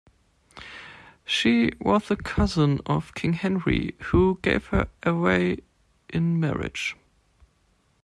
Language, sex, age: English, male, 19-29